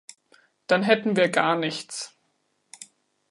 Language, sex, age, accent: German, female, 19-29, Deutschland Deutsch